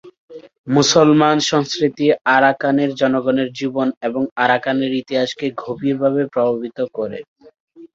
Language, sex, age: Bengali, male, 19-29